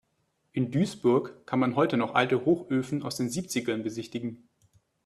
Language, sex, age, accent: German, male, 19-29, Deutschland Deutsch